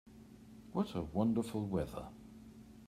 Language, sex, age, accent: English, male, 60-69, England English